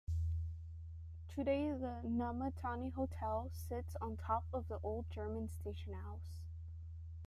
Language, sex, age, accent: English, female, 19-29, United States English